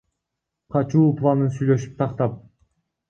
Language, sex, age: Kyrgyz, male, under 19